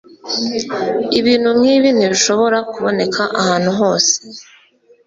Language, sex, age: Kinyarwanda, female, 19-29